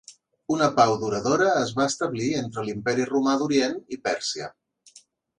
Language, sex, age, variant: Catalan, male, 30-39, Central